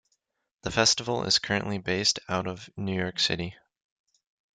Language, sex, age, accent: English, male, 19-29, United States English